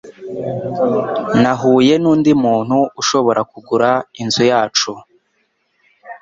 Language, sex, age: Kinyarwanda, male, 19-29